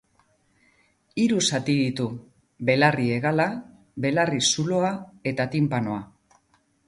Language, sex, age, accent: Basque, female, 50-59, Mendebalekoa (Araba, Bizkaia, Gipuzkoako mendebaleko herri batzuk)